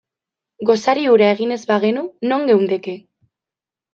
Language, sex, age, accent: Basque, female, 19-29, Mendebalekoa (Araba, Bizkaia, Gipuzkoako mendebaleko herri batzuk)